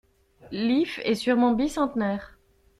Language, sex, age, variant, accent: French, female, 30-39, Français d'Amérique du Nord, Français du Canada